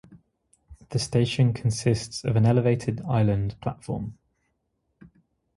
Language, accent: English, England English